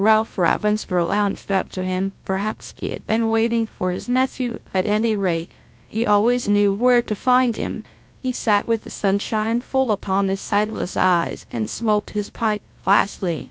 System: TTS, GlowTTS